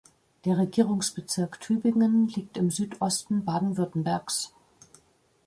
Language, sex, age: German, female, 50-59